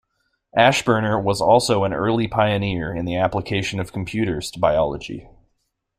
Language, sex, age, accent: English, male, 19-29, United States English